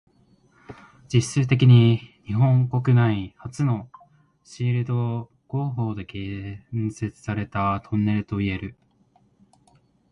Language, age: Japanese, 19-29